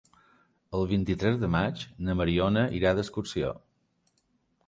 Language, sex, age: Catalan, male, 40-49